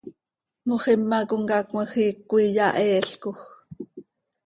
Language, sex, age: Seri, female, 40-49